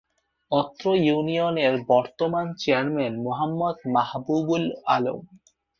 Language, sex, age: Bengali, male, 19-29